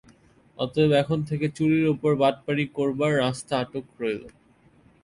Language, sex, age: Bengali, male, under 19